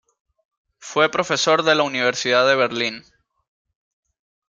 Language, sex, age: Spanish, male, 19-29